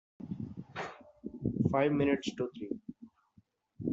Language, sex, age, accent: English, male, 19-29, India and South Asia (India, Pakistan, Sri Lanka)